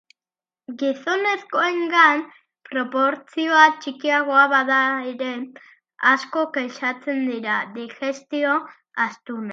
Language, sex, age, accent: Basque, male, under 19, Erdialdekoa edo Nafarra (Gipuzkoa, Nafarroa)